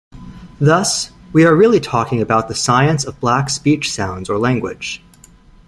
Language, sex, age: English, male, 19-29